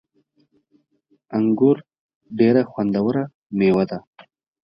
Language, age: Pashto, 19-29